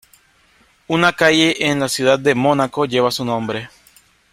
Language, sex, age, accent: Spanish, male, 19-29, América central